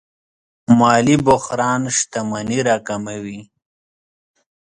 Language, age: Pashto, 30-39